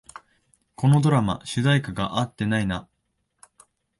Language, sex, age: Japanese, male, 19-29